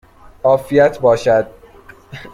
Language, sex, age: Persian, male, 19-29